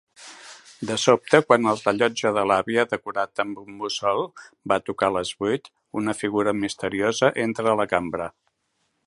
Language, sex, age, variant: Catalan, male, 60-69, Central